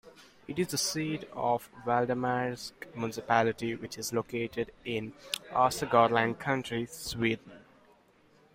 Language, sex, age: English, male, 19-29